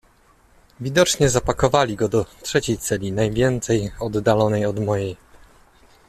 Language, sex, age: Polish, male, 30-39